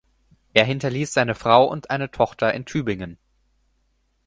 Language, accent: German, Deutschland Deutsch